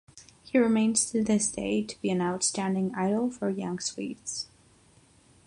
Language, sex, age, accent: English, female, 19-29, United States English; England English